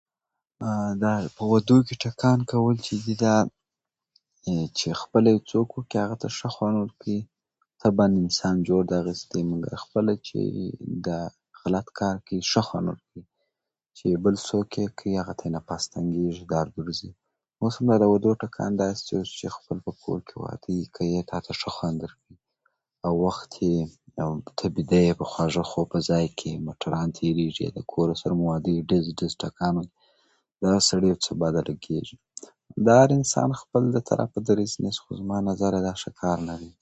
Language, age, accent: Pashto, 19-29, معیاري پښتو